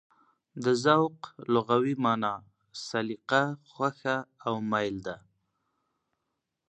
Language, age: Pashto, 19-29